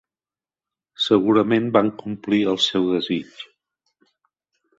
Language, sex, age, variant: Catalan, male, 60-69, Central